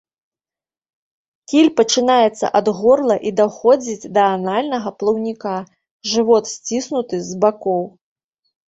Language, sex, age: Belarusian, female, 30-39